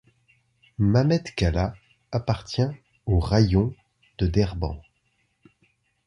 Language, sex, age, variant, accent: French, male, 40-49, Français d'Europe, Français de Suisse